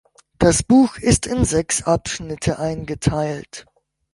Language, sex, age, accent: German, male, under 19, Deutschland Deutsch